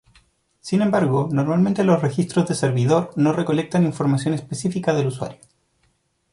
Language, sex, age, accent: Spanish, male, 30-39, Chileno: Chile, Cuyo